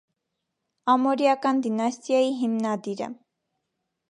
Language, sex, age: Armenian, female, 19-29